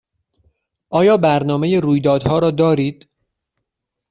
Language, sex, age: Persian, male, 19-29